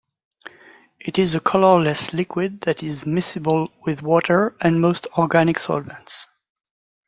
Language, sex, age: English, male, 30-39